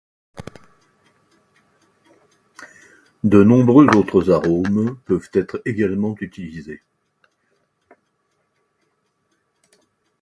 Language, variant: French, Français de métropole